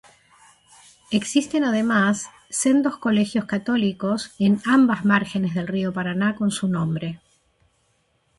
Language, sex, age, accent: Spanish, female, 60-69, Rioplatense: Argentina, Uruguay, este de Bolivia, Paraguay